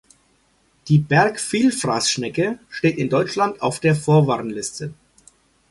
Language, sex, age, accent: German, male, 40-49, Deutschland Deutsch